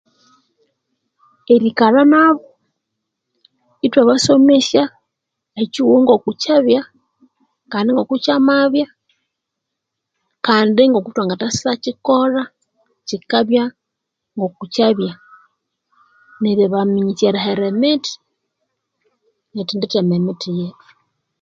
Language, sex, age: Konzo, female, 40-49